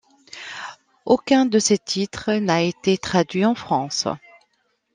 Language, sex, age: French, female, 40-49